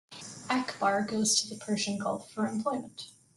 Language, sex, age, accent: English, female, 30-39, Canadian English